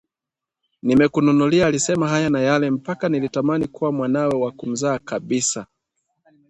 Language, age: Swahili, 19-29